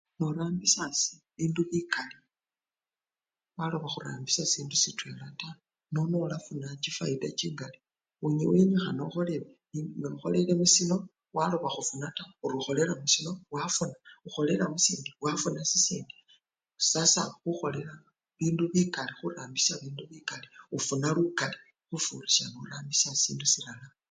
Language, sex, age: Luyia, female, 50-59